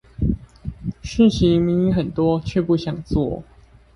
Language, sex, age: Chinese, male, under 19